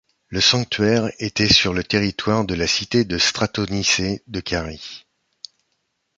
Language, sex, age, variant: French, male, 60-69, Français de métropole